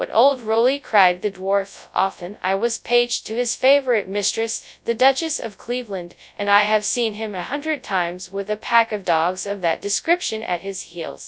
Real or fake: fake